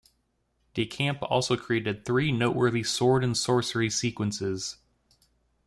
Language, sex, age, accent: English, male, 19-29, United States English